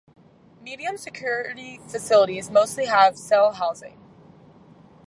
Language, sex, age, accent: English, female, under 19, United States English